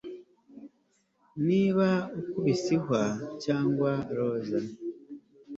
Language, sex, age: Kinyarwanda, male, 40-49